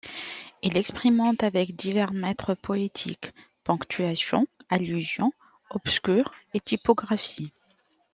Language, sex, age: French, male, 40-49